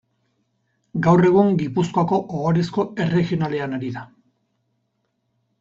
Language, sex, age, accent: Basque, male, 50-59, Erdialdekoa edo Nafarra (Gipuzkoa, Nafarroa)